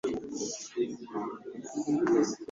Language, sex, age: Kinyarwanda, male, under 19